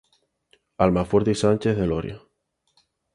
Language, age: Spanish, 19-29